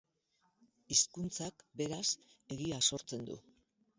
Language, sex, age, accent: Basque, female, 60-69, Mendebalekoa (Araba, Bizkaia, Gipuzkoako mendebaleko herri batzuk)